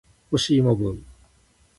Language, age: Japanese, 60-69